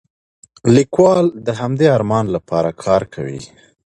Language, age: Pashto, 30-39